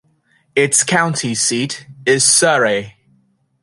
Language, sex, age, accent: English, male, 19-29, United States English